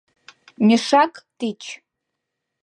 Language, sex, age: Mari, female, under 19